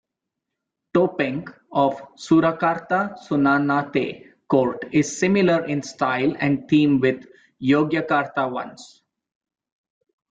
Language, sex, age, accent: English, male, 19-29, India and South Asia (India, Pakistan, Sri Lanka)